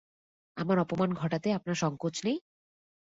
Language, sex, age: Bengali, female, 19-29